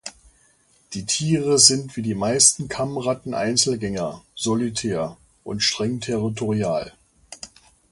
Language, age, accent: German, 50-59, Deutschland Deutsch